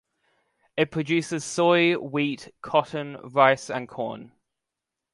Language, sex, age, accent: English, male, under 19, Australian English